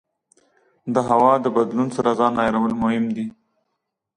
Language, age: Pashto, 19-29